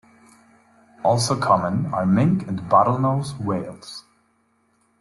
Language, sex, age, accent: English, male, 30-39, United States English